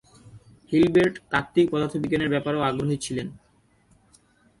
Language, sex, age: Bengali, male, 19-29